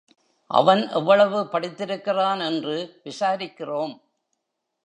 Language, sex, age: Tamil, male, 70-79